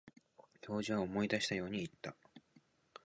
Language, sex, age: Japanese, male, 19-29